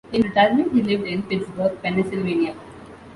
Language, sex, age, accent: English, female, 19-29, India and South Asia (India, Pakistan, Sri Lanka)